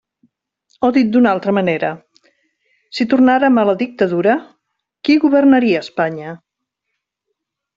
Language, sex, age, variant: Catalan, female, 50-59, Central